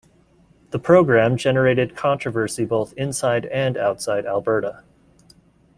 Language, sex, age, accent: English, male, 30-39, United States English